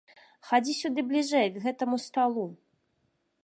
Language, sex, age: Belarusian, female, 30-39